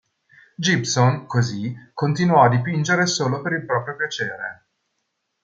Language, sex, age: Italian, male, 30-39